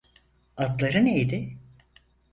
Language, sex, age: Turkish, female, 80-89